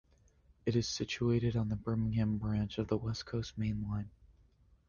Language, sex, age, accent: English, male, under 19, United States English